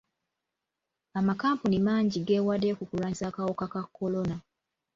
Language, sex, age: Ganda, female, 19-29